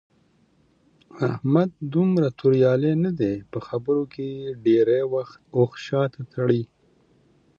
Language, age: Pashto, 30-39